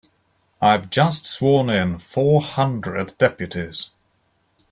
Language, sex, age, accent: English, male, 19-29, England English